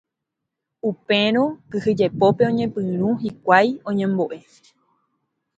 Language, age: Guarani, 19-29